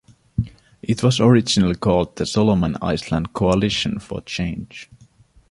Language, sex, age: English, male, 19-29